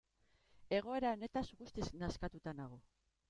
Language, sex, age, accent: Basque, female, 40-49, Mendebalekoa (Araba, Bizkaia, Gipuzkoako mendebaleko herri batzuk)